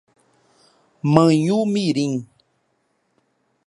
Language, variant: Portuguese, Portuguese (Brasil)